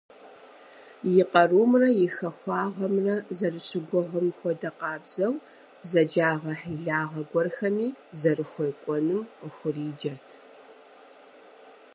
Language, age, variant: Kabardian, 19-29, Адыгэбзэ (Къэбэрдей, Кирил, псоми зэдай)